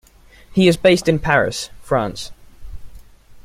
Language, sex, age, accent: English, male, under 19, England English